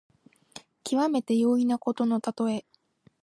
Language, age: Japanese, 19-29